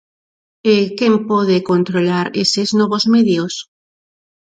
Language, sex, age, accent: Galician, female, 40-49, Normativo (estándar)